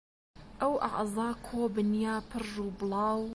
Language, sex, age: Central Kurdish, female, 19-29